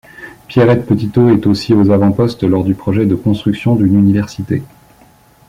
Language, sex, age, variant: French, male, 30-39, Français de métropole